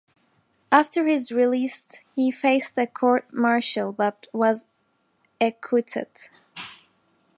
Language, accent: English, Turkish